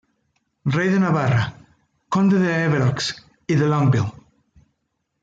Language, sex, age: Spanish, male, 40-49